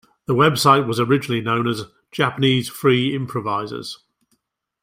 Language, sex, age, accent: English, male, 50-59, England English